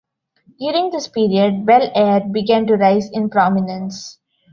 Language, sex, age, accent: English, female, 19-29, India and South Asia (India, Pakistan, Sri Lanka)